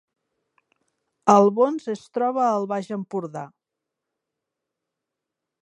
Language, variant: Catalan, Nord-Occidental